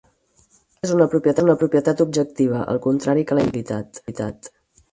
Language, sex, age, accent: Catalan, female, 40-49, estàndard